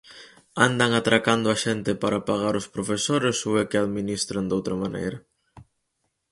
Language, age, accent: Galician, 19-29, Atlántico (seseo e gheada)